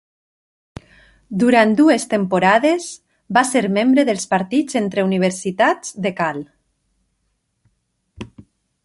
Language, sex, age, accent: Catalan, female, 30-39, valencià